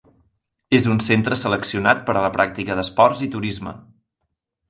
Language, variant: Catalan, Central